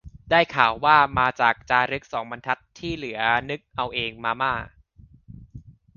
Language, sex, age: Thai, male, 19-29